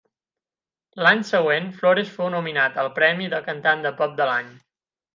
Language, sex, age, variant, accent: Catalan, male, 19-29, Central, central